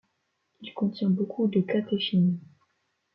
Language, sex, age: French, female, under 19